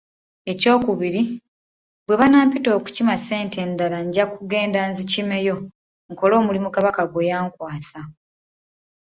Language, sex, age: Ganda, female, 19-29